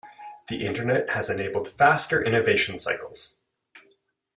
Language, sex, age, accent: English, male, 30-39, Canadian English